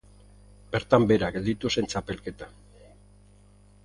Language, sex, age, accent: Basque, male, 50-59, Erdialdekoa edo Nafarra (Gipuzkoa, Nafarroa)